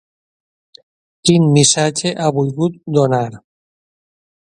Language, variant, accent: Catalan, Valencià central, valencià